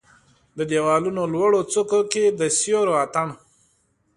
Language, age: Pashto, 30-39